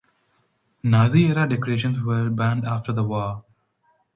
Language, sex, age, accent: English, female, 19-29, India and South Asia (India, Pakistan, Sri Lanka)